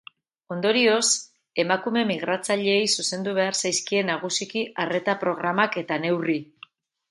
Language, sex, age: Basque, female, 40-49